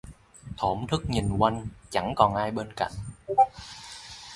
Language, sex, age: Vietnamese, male, 19-29